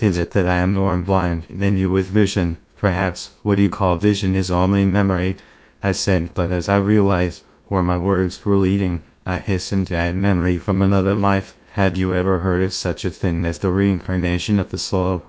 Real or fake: fake